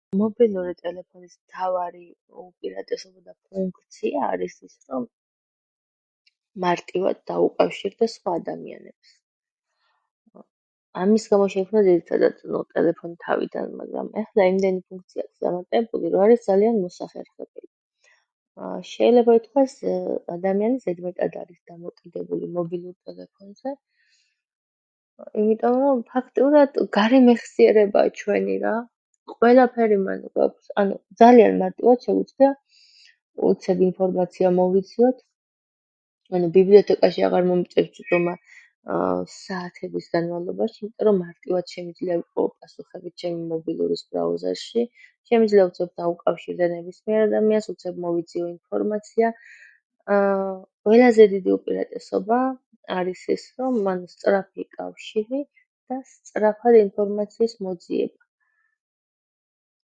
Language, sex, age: Georgian, female, 30-39